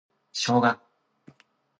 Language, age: Japanese, 19-29